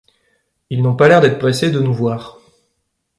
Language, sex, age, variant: French, male, 30-39, Français de métropole